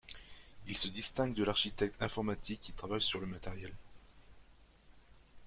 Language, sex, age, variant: French, male, 19-29, Français de métropole